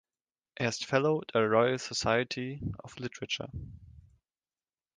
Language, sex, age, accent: German, male, 19-29, Deutschland Deutsch